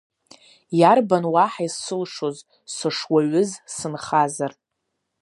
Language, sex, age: Abkhazian, female, under 19